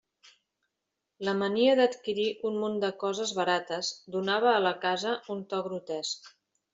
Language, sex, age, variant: Catalan, female, 50-59, Central